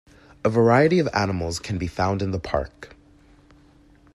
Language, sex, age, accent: English, male, 19-29, United States English